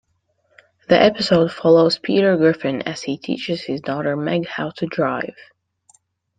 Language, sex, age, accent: English, female, under 19, United States English